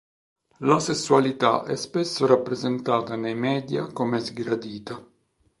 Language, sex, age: Italian, male, 50-59